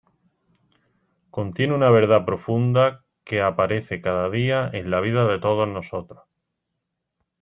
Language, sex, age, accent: Spanish, male, 40-49, España: Sur peninsular (Andalucia, Extremadura, Murcia)